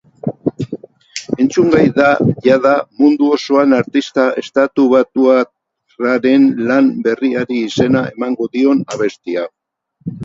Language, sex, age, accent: Basque, male, 70-79, Mendebalekoa (Araba, Bizkaia, Gipuzkoako mendebaleko herri batzuk)